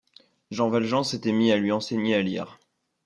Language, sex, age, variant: French, male, 19-29, Français de métropole